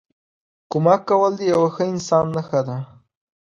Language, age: Pashto, under 19